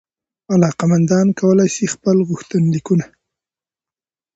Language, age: Pashto, 19-29